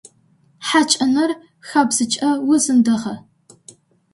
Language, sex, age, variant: Adyghe, female, under 19, Адыгабзэ (Кирил, пстэумэ зэдыряе)